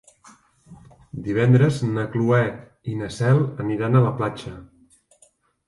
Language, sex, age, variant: Catalan, male, 40-49, Central